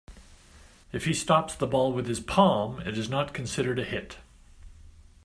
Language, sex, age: English, male, 60-69